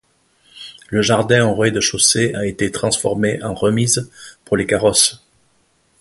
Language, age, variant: French, 50-59, Français de métropole